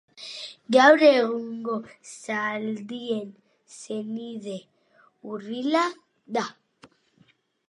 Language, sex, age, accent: Basque, male, 30-39, Mendebalekoa (Araba, Bizkaia, Gipuzkoako mendebaleko herri batzuk)